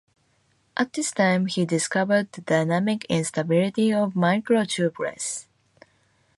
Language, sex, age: English, female, 19-29